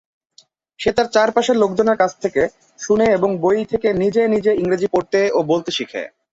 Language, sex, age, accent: Bengali, male, 19-29, Native